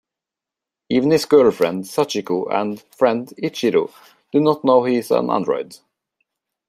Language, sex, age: English, male, 19-29